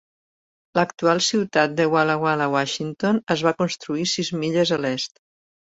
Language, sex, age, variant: Catalan, female, 60-69, Central